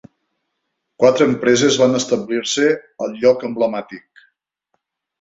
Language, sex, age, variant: Catalan, male, 50-59, Nord-Occidental